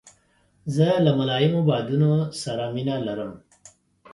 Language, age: Pashto, 30-39